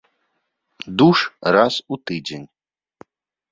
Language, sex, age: Belarusian, male, 19-29